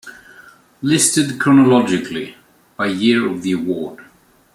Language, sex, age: English, male, 40-49